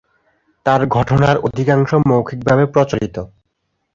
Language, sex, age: Bengali, male, 19-29